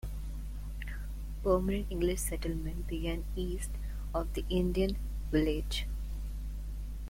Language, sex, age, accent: English, female, 19-29, United States English